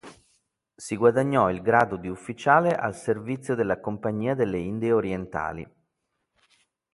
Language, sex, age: Italian, male, 40-49